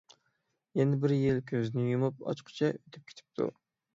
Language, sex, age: Uyghur, male, 19-29